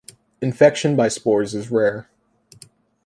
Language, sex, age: English, male, under 19